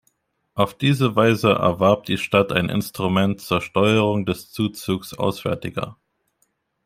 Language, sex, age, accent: German, male, 19-29, Deutschland Deutsch